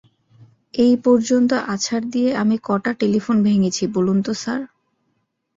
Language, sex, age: Bengali, female, 19-29